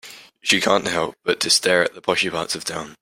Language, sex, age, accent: English, male, under 19, England English